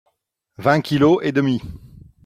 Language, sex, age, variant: French, male, 40-49, Français d'Europe